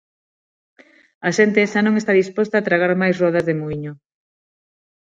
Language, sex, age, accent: Galician, female, 30-39, Normativo (estándar); Neofalante